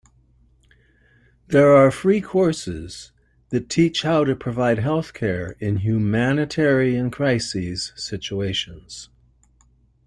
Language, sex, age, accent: English, male, 60-69, United States English